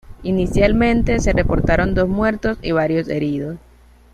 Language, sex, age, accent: Spanish, female, 19-29, Caribe: Cuba, Venezuela, Puerto Rico, República Dominicana, Panamá, Colombia caribeña, México caribeño, Costa del golfo de México